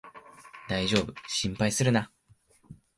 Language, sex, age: Japanese, male, 19-29